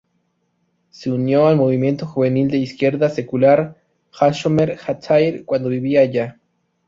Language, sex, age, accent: Spanish, male, 19-29, México